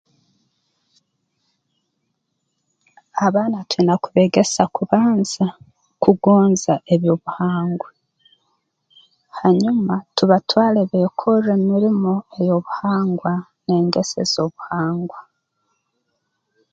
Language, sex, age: Tooro, female, 40-49